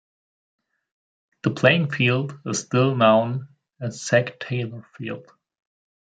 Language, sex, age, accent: English, male, 19-29, England English